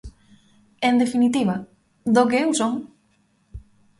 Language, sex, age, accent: Galician, female, 19-29, Normativo (estándar)